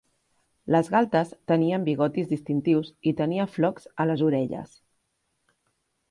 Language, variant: Catalan, Central